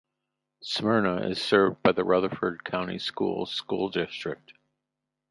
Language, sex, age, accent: English, male, 60-69, United States English